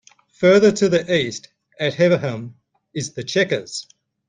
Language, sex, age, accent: English, male, 40-49, Australian English